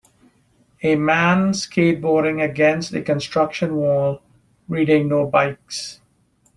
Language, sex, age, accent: English, male, 40-49, Canadian English